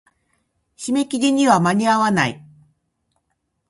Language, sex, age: Japanese, female, 50-59